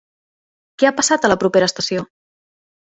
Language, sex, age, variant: Catalan, female, 30-39, Central